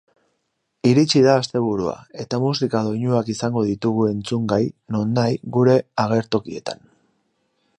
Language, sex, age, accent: Basque, male, 40-49, Mendebalekoa (Araba, Bizkaia, Gipuzkoako mendebaleko herri batzuk)